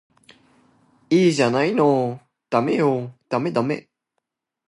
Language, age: Japanese, 19-29